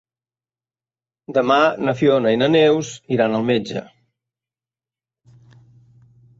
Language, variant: Catalan, Central